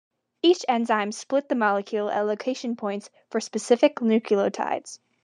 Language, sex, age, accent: English, female, under 19, United States English